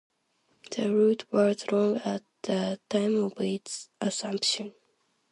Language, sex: English, female